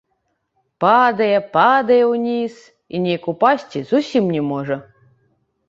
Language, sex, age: Belarusian, female, 30-39